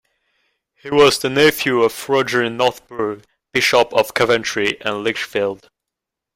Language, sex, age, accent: English, male, 19-29, United States English